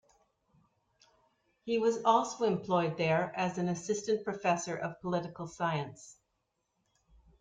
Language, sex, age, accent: English, female, 50-59, Canadian English